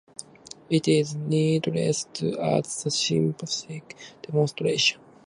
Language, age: English, under 19